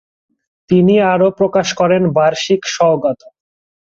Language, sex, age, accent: Bengali, male, 19-29, প্রমিত; শুদ্ধ